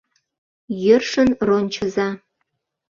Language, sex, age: Mari, female, 19-29